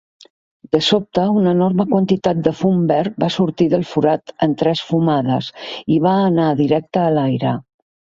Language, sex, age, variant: Catalan, female, 70-79, Central